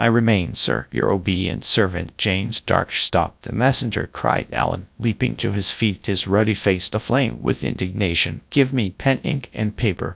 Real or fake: fake